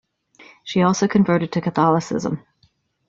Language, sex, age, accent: English, female, 50-59, United States English